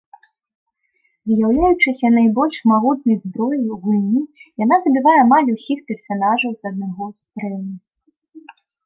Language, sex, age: Belarusian, female, 19-29